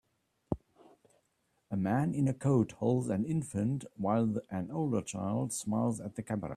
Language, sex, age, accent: English, male, 60-69, Southern African (South Africa, Zimbabwe, Namibia)